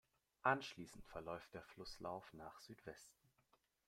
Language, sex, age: German, male, under 19